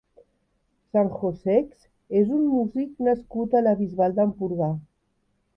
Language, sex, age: Catalan, female, 50-59